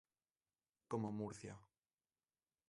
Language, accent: Galician, Normativo (estándar)